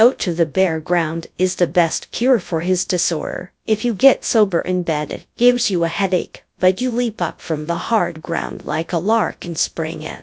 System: TTS, GradTTS